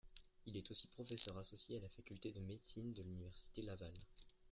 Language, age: French, under 19